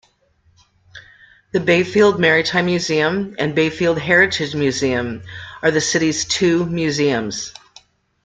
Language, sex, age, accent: English, female, 50-59, United States English